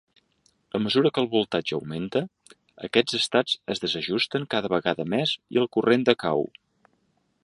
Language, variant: Catalan, Central